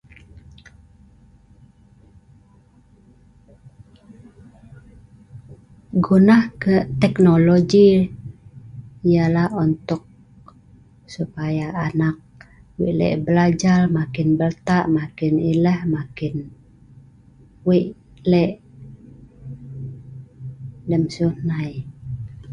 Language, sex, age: Sa'ban, female, 50-59